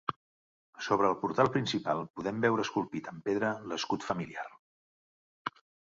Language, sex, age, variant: Catalan, male, 50-59, Central